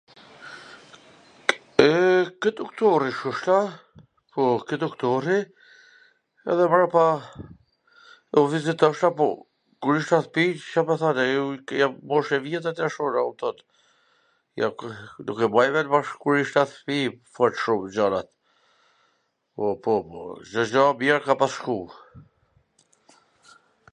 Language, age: Gheg Albanian, 40-49